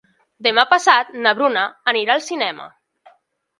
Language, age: Catalan, under 19